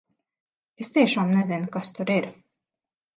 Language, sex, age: Latvian, female, 30-39